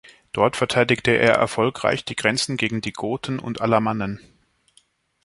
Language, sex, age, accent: German, male, 19-29, Schweizerdeutsch